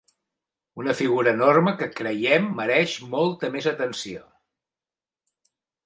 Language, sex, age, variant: Catalan, male, 60-69, Central